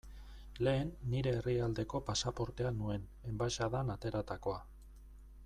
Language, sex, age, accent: Basque, male, 40-49, Erdialdekoa edo Nafarra (Gipuzkoa, Nafarroa)